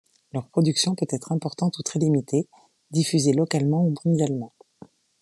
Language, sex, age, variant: French, female, 40-49, Français de métropole